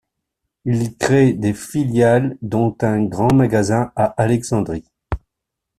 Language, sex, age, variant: French, male, 50-59, Français de métropole